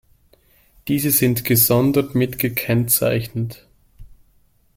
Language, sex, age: German, male, 30-39